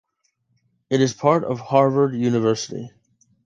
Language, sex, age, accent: English, male, 40-49, United States English